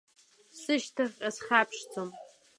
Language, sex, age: Abkhazian, female, 19-29